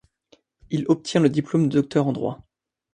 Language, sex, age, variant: French, male, 19-29, Français de métropole